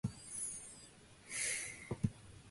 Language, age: English, 19-29